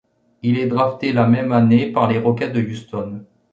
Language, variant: French, Français de métropole